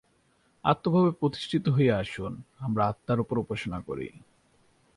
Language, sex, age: Bengali, male, 19-29